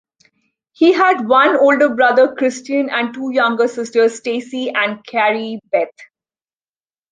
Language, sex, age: English, female, 30-39